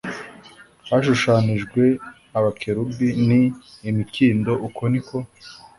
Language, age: Kinyarwanda, 19-29